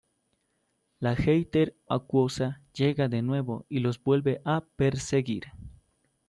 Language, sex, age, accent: Spanish, male, 19-29, Andino-Pacífico: Colombia, Perú, Ecuador, oeste de Bolivia y Venezuela andina